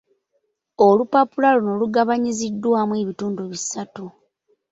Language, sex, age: Ganda, female, 30-39